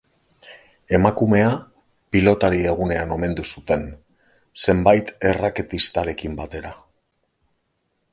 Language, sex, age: Basque, male, 40-49